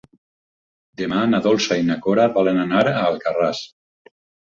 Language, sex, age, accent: Catalan, male, 50-59, valencià